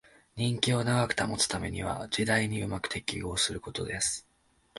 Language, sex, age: Japanese, male, 19-29